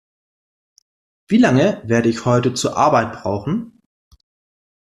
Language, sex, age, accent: German, male, 40-49, Deutschland Deutsch